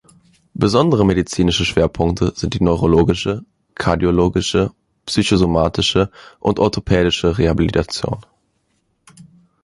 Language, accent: German, Deutschland Deutsch